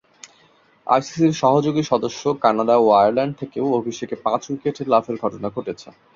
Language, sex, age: Bengali, male, 19-29